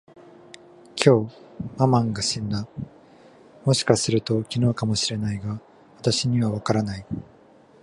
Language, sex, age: Japanese, male, 19-29